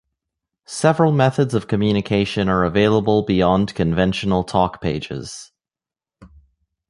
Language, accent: English, United States English